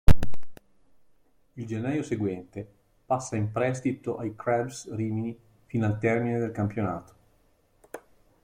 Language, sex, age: Italian, male, 40-49